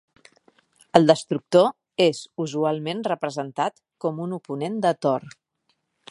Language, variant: Catalan, Central